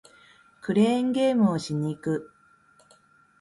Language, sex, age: Japanese, female, 50-59